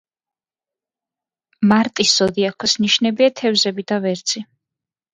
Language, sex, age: Georgian, female, 30-39